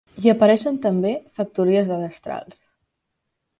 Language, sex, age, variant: Catalan, female, 19-29, Central